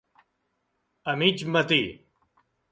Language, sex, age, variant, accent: Catalan, male, 60-69, Central, central